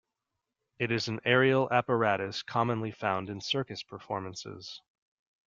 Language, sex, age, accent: English, male, 30-39, United States English